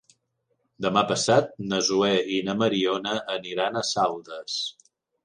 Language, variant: Catalan, Central